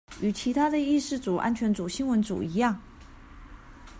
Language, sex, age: Chinese, female, 30-39